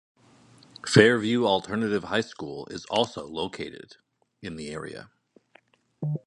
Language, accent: English, United States English